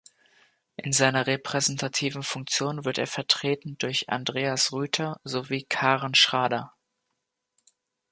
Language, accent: German, Deutschland Deutsch